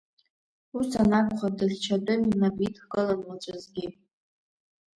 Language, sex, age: Abkhazian, female, under 19